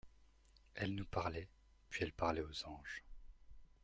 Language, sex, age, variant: French, male, 19-29, Français de métropole